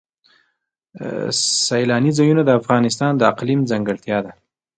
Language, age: Pashto, 19-29